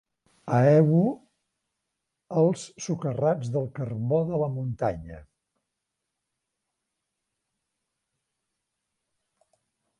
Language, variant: Catalan, Central